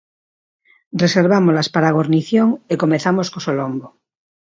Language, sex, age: Galician, female, 60-69